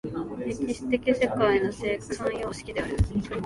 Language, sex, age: Japanese, female, 19-29